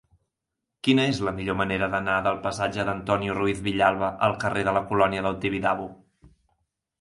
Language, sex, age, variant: Catalan, male, 19-29, Central